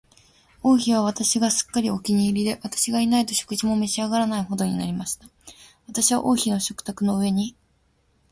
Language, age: Japanese, 19-29